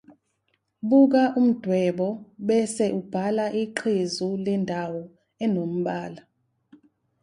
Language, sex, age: Zulu, female, 19-29